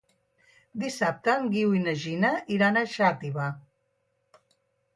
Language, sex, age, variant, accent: Catalan, female, 60-69, Central, central